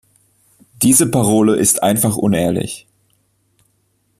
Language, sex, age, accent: German, male, 19-29, Deutschland Deutsch